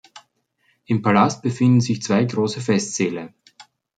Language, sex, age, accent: German, male, 40-49, Österreichisches Deutsch